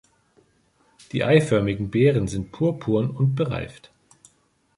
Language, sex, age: German, male, 40-49